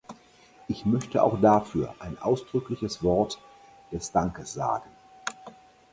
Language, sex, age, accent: German, male, 60-69, Deutschland Deutsch